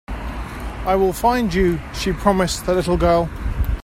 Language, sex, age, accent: English, male, 50-59, England English